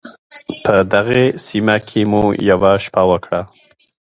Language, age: Pashto, 30-39